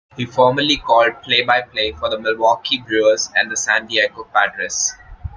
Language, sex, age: English, male, 19-29